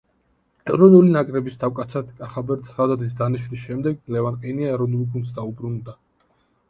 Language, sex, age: Georgian, male, 19-29